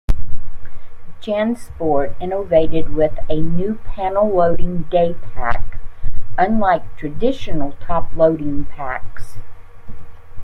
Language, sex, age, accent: English, female, 70-79, United States English